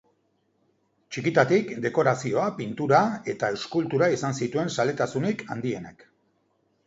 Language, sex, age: Basque, male, 50-59